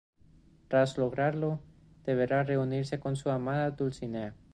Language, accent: Spanish, Andino-Pacífico: Colombia, Perú, Ecuador, oeste de Bolivia y Venezuela andina